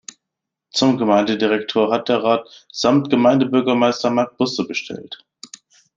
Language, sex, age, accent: German, male, 19-29, Deutschland Deutsch